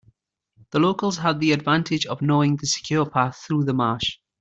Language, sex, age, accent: English, male, 30-39, England English